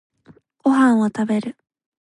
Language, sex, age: Japanese, female, 19-29